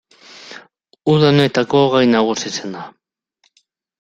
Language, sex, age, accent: Basque, male, 40-49, Mendebalekoa (Araba, Bizkaia, Gipuzkoako mendebaleko herri batzuk)